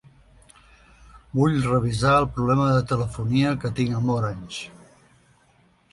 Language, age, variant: Catalan, 60-69, Central